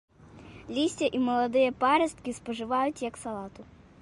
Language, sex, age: Belarusian, female, 30-39